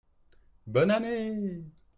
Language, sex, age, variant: French, male, 30-39, Français de métropole